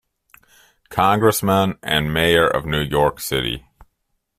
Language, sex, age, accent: English, male, 30-39, Canadian English